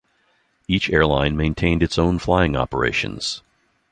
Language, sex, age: English, male, 60-69